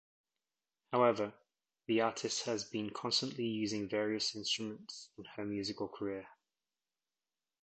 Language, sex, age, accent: English, male, 30-39, England English